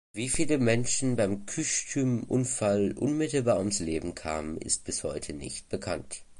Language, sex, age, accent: German, male, under 19, Deutschland Deutsch